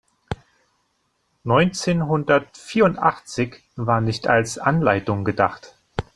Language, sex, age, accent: German, male, 30-39, Deutschland Deutsch